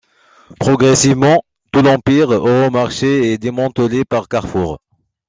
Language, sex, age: French, male, 30-39